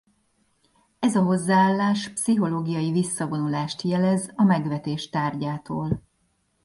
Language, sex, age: Hungarian, female, 40-49